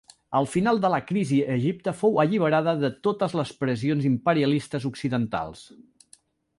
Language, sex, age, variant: Catalan, male, 50-59, Central